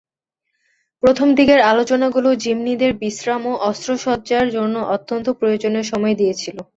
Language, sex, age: Bengali, female, 19-29